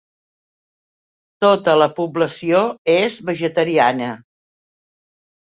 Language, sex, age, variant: Catalan, female, 70-79, Central